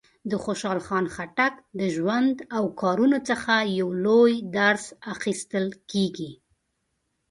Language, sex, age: Pashto, female, 40-49